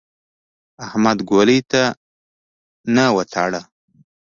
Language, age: Pashto, 19-29